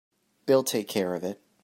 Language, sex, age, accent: English, male, 19-29, United States English